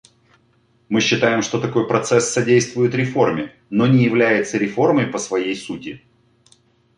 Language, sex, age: Russian, male, 40-49